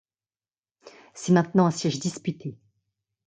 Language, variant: French, Français de métropole